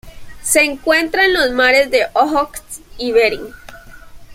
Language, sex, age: Spanish, female, 19-29